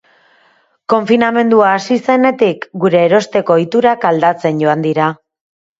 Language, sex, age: Basque, female, 30-39